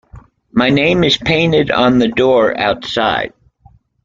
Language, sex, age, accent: English, male, 60-69, United States English